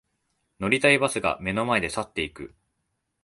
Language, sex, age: Japanese, male, 19-29